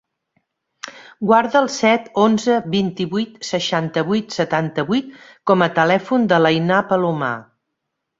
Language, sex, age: Catalan, female, 50-59